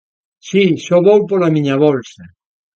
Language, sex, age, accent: Galician, male, 60-69, Atlántico (seseo e gheada)